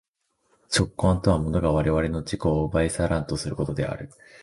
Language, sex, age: Japanese, male, under 19